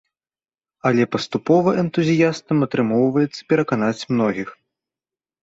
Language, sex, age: Belarusian, male, 19-29